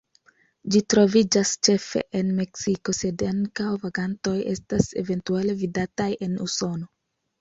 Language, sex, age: Esperanto, female, 19-29